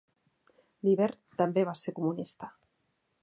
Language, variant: Catalan, Central